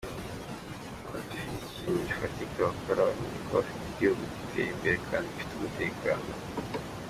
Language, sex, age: Kinyarwanda, male, under 19